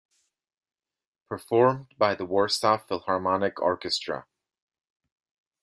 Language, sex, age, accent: English, male, 30-39, Canadian English